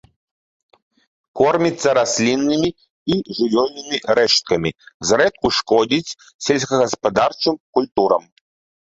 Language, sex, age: Belarusian, male, 30-39